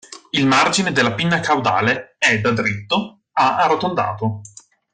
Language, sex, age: Italian, male, 19-29